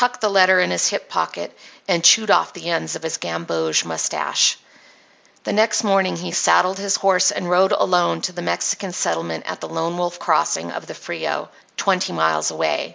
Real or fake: real